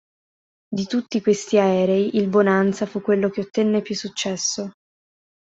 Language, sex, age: Italian, female, 19-29